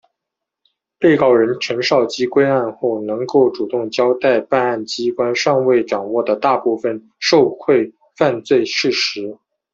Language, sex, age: Chinese, male, 40-49